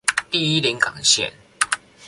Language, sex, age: Chinese, male, under 19